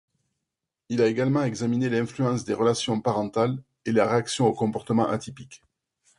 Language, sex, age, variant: French, male, 40-49, Français de métropole